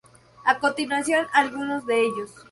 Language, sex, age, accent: Spanish, female, 19-29, México